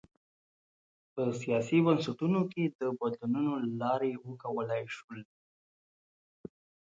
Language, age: Pashto, 30-39